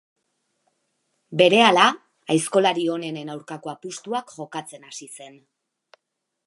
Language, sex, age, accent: Basque, female, 40-49, Erdialdekoa edo Nafarra (Gipuzkoa, Nafarroa)